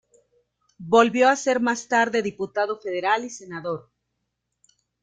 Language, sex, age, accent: Spanish, female, 40-49, México